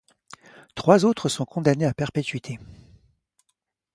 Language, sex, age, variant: French, male, 40-49, Français de métropole